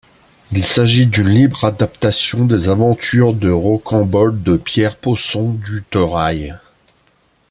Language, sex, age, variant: French, male, 50-59, Français de métropole